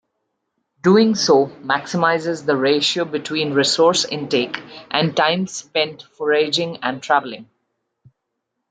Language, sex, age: English, female, 30-39